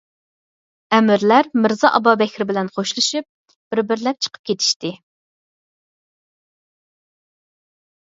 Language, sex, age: Uyghur, female, 30-39